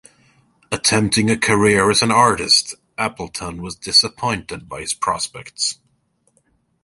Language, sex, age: English, male, 40-49